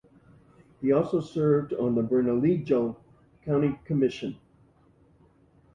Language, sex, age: English, male, 60-69